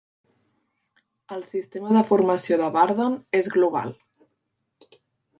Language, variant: Catalan, Central